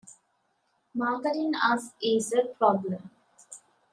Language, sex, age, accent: English, female, 19-29, England English